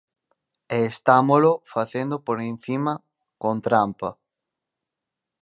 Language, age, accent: Galician, under 19, Oriental (común en zona oriental)